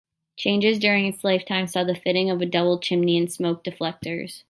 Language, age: English, 19-29